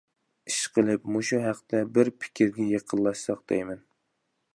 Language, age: Uyghur, 19-29